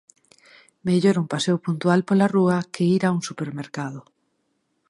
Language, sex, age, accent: Galician, female, 30-39, Normativo (estándar)